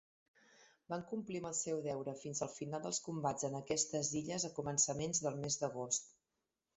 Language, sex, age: Catalan, female, 40-49